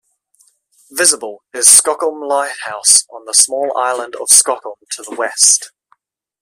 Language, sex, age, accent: English, male, 19-29, Australian English